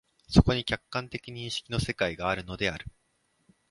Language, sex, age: Japanese, male, 19-29